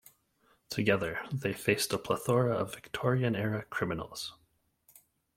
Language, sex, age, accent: English, male, 30-39, Canadian English